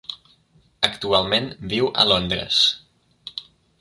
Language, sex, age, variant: Catalan, male, 19-29, Septentrional